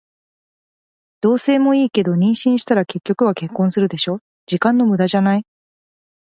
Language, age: Japanese, 19-29